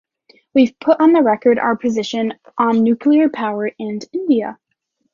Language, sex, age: English, female, 19-29